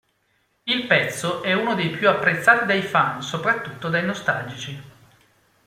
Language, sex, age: Italian, male, 40-49